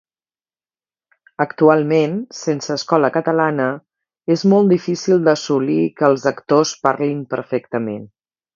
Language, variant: Catalan, Central